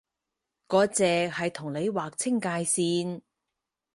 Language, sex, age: Cantonese, female, 30-39